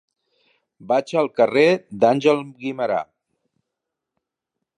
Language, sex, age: Catalan, male, 50-59